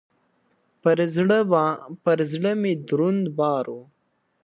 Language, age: Pashto, under 19